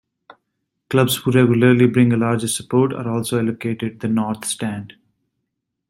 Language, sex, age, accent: English, male, 19-29, United States English